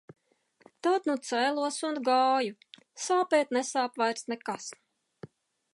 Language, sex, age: Latvian, female, 40-49